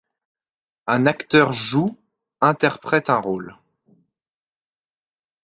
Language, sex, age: French, male, 19-29